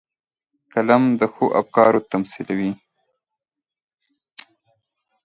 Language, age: Pashto, 19-29